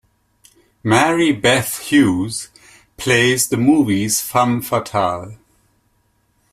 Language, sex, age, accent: English, male, 50-59, Canadian English